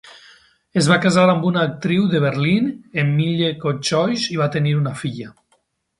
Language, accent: Catalan, valencià